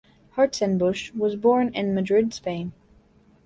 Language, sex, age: English, female, 19-29